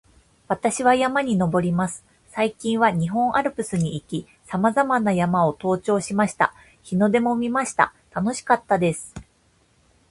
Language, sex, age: Japanese, female, 30-39